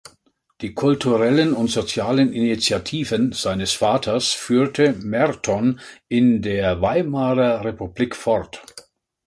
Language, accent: German, Deutschland Deutsch